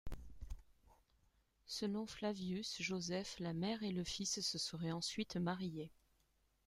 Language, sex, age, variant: French, female, 40-49, Français de métropole